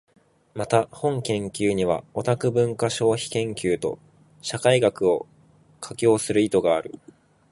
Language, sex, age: Japanese, male, 19-29